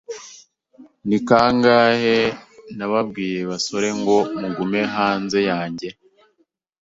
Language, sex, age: Kinyarwanda, male, 19-29